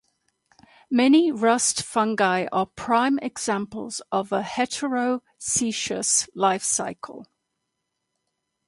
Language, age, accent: English, 70-79, England English